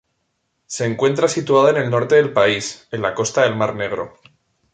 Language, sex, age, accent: Spanish, male, 30-39, España: Norte peninsular (Asturias, Castilla y León, Cantabria, País Vasco, Navarra, Aragón, La Rioja, Guadalajara, Cuenca)